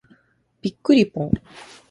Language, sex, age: Japanese, female, 19-29